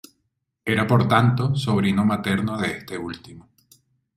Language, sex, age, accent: Spanish, male, 40-49, Caribe: Cuba, Venezuela, Puerto Rico, República Dominicana, Panamá, Colombia caribeña, México caribeño, Costa del golfo de México